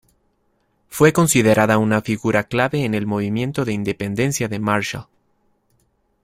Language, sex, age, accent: Spanish, male, 30-39, México